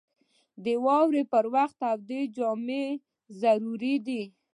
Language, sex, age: Pashto, female, 19-29